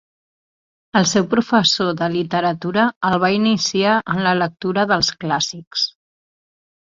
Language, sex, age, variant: Catalan, female, 40-49, Central